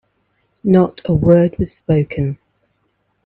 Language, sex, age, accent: English, female, 50-59, England English